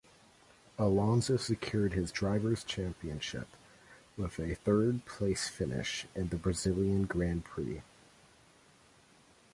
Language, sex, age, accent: English, male, 19-29, United States English